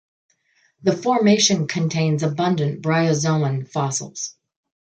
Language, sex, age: English, female, 50-59